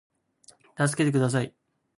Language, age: Japanese, 19-29